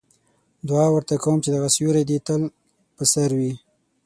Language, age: Pashto, 19-29